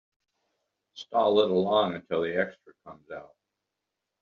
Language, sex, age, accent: English, male, 70-79, United States English